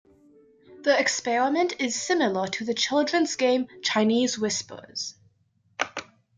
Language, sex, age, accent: English, female, under 19, Canadian English